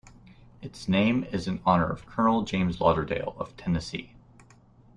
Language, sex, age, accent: English, male, 30-39, United States English